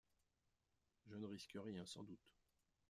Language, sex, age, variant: French, male, 50-59, Français de métropole